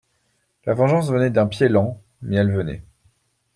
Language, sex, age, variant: French, male, 19-29, Français de métropole